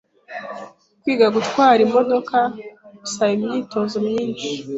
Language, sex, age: Kinyarwanda, female, 19-29